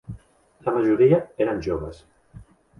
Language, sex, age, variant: Catalan, male, 40-49, Central